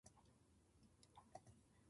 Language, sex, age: Japanese, female, 50-59